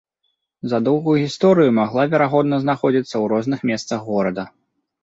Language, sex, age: Belarusian, male, 30-39